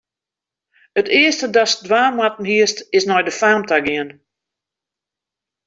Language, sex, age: Western Frisian, female, 60-69